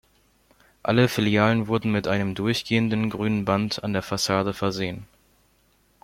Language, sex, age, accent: German, male, under 19, Deutschland Deutsch